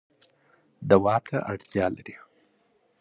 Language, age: Pashto, 19-29